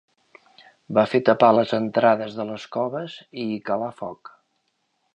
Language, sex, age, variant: Catalan, male, 50-59, Central